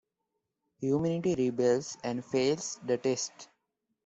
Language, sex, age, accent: English, male, 19-29, India and South Asia (India, Pakistan, Sri Lanka)